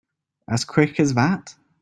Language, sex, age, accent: English, male, 19-29, England English